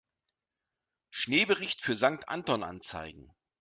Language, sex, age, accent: German, male, 40-49, Deutschland Deutsch